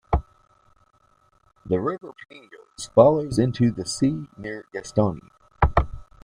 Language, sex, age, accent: English, male, 19-29, United States English